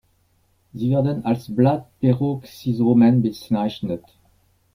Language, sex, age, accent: German, male, 50-59, Französisch Deutsch